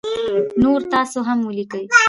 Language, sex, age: Pashto, female, 19-29